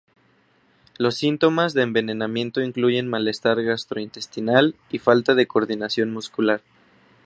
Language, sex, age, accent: Spanish, male, 19-29, México